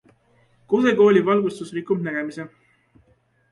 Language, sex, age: Estonian, male, 19-29